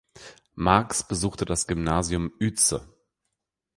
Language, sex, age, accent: German, male, 30-39, Deutschland Deutsch